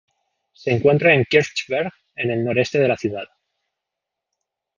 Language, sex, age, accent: Spanish, male, 19-29, España: Centro-Sur peninsular (Madrid, Toledo, Castilla-La Mancha)